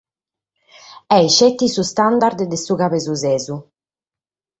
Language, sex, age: Sardinian, female, 30-39